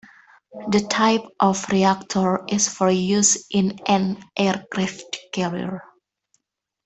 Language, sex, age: English, female, 19-29